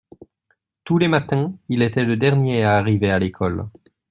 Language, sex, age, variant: French, male, 19-29, Français de métropole